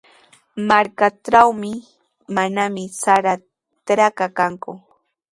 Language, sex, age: Sihuas Ancash Quechua, female, 19-29